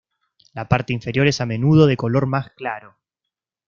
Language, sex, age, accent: Spanish, male, 19-29, Rioplatense: Argentina, Uruguay, este de Bolivia, Paraguay